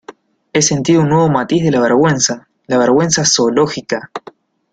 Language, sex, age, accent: Spanish, male, 19-29, Rioplatense: Argentina, Uruguay, este de Bolivia, Paraguay